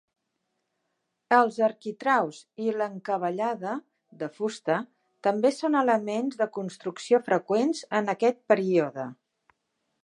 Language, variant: Catalan, Central